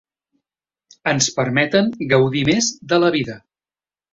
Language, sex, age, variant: Catalan, male, 30-39, Central